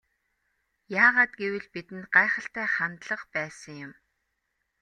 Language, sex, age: Mongolian, female, 30-39